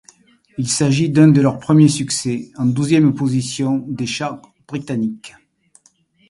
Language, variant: French, Français de métropole